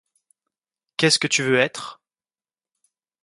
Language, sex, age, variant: French, male, 19-29, Français de métropole